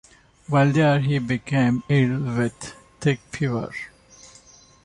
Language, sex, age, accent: English, male, 30-39, India and South Asia (India, Pakistan, Sri Lanka)